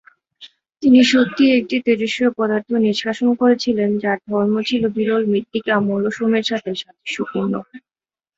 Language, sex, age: Bengali, female, 19-29